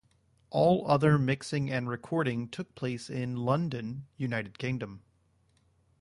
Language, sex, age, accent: English, male, 30-39, United States English